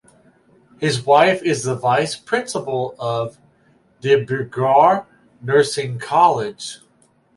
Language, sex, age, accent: English, male, 50-59, United States English